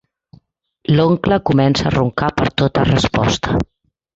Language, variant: Catalan, Central